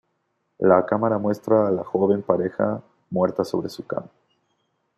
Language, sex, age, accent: Spanish, male, 30-39, México